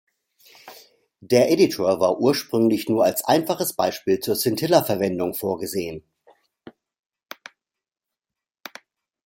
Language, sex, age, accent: German, male, 50-59, Deutschland Deutsch